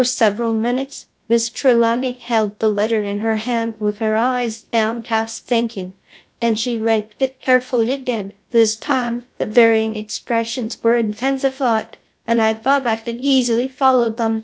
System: TTS, GlowTTS